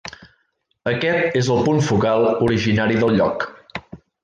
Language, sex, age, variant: Catalan, male, 40-49, Central